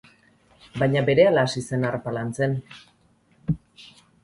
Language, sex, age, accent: Basque, female, 40-49, Erdialdekoa edo Nafarra (Gipuzkoa, Nafarroa)